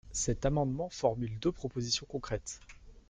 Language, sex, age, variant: French, male, 19-29, Français de métropole